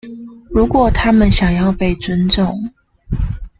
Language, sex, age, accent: Chinese, female, 19-29, 出生地：高雄市